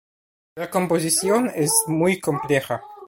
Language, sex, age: Spanish, male, 19-29